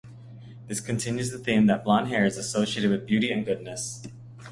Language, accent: English, United States English